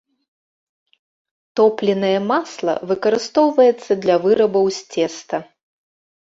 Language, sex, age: Belarusian, female, 40-49